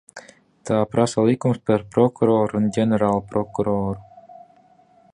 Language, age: Latvian, 19-29